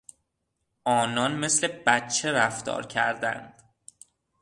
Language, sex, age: Persian, male, 19-29